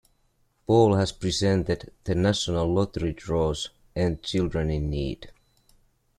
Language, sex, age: English, male, 30-39